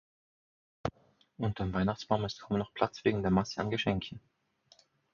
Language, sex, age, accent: German, male, 30-39, Österreichisches Deutsch